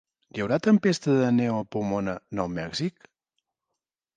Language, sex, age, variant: Catalan, male, 40-49, Central